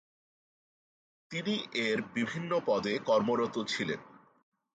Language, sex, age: Bengali, male, 40-49